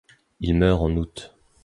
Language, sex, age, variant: French, male, 19-29, Français de métropole